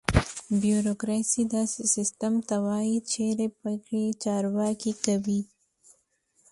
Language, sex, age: Pashto, female, 19-29